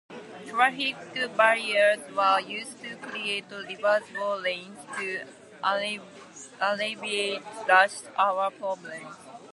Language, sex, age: English, female, 19-29